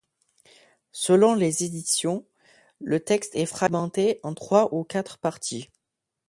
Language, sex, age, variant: French, male, under 19, Français de métropole